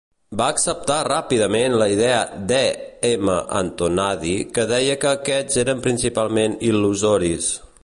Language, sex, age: Catalan, male, 40-49